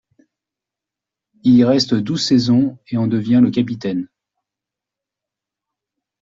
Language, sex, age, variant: French, male, 40-49, Français de métropole